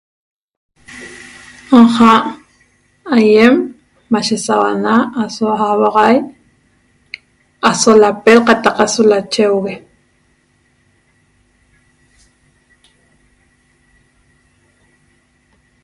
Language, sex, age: Toba, female, 40-49